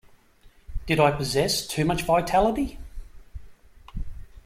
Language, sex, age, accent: English, male, 50-59, Australian English